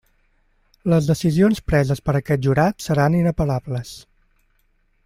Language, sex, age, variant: Catalan, male, 19-29, Central